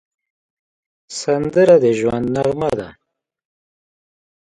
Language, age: Pashto, 19-29